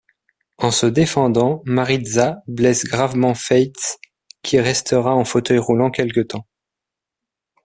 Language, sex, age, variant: French, male, 30-39, Français de métropole